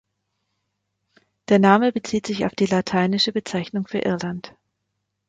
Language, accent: German, Deutschland Deutsch